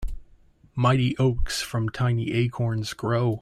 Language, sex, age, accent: English, male, 19-29, United States English